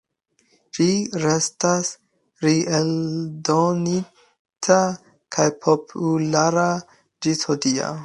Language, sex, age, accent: Esperanto, male, 19-29, Internacia